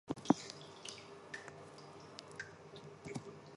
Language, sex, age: Japanese, female, 19-29